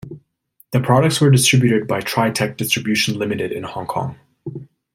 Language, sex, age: English, male, 19-29